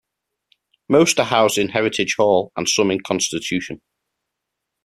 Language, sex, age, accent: English, male, 30-39, England English